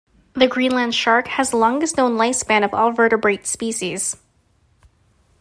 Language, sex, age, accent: English, female, 19-29, United States English